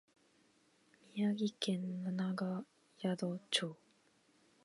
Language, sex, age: Japanese, female, under 19